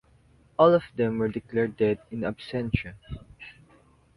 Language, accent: English, Filipino